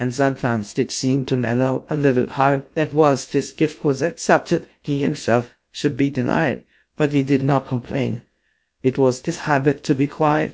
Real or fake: fake